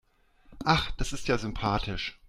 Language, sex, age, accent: German, male, 40-49, Deutschland Deutsch